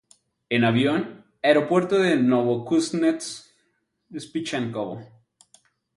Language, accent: Spanish, México